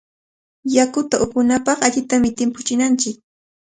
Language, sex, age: Cajatambo North Lima Quechua, female, 30-39